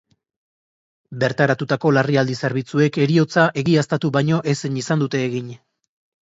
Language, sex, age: Basque, male, 30-39